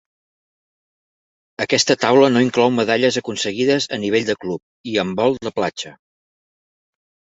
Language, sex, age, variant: Catalan, male, 40-49, Central